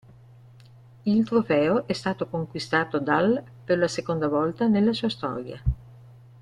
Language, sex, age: Italian, female, 70-79